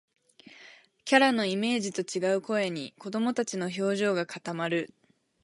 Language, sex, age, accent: Japanese, female, 19-29, 標準語